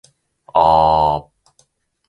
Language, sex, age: Japanese, male, 19-29